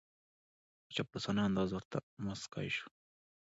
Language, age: Pashto, 19-29